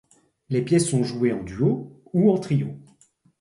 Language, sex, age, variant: French, male, 60-69, Français de métropole